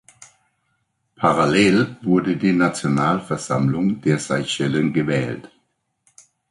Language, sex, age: German, male, 50-59